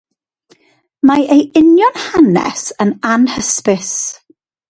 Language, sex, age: Welsh, female, 40-49